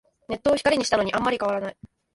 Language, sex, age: Japanese, female, under 19